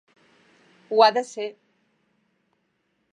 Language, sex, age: Catalan, female, 50-59